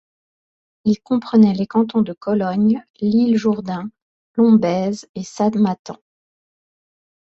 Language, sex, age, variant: French, female, 40-49, Français de métropole